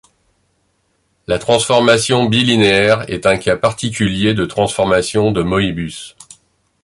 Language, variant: French, Français de métropole